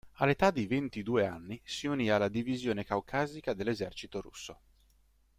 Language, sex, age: Italian, male, 40-49